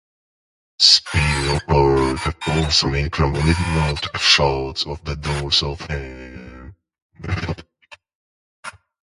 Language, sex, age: English, male, 40-49